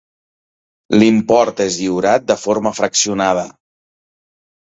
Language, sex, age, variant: Catalan, male, 40-49, Central